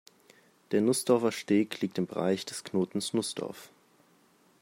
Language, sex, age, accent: German, male, 19-29, Deutschland Deutsch